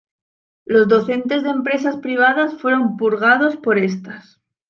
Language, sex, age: Spanish, female, 19-29